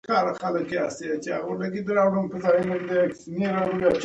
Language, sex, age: Pashto, female, 30-39